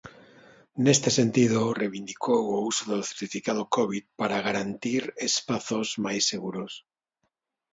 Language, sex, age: Galician, male, 50-59